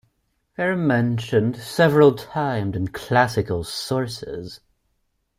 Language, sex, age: English, male, 19-29